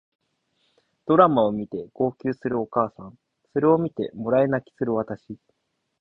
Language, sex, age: Japanese, male, 19-29